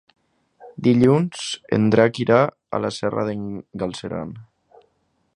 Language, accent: Catalan, valencià